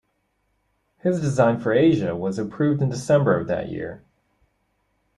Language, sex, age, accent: English, male, 30-39, United States English